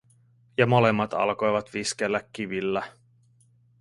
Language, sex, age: Finnish, male, 30-39